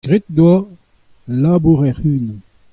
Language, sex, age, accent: Breton, male, 60-69, Kerneveg